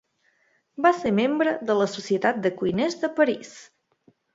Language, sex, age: Catalan, female, 19-29